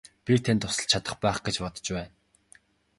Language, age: Mongolian, 19-29